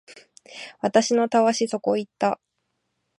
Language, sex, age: Japanese, female, 19-29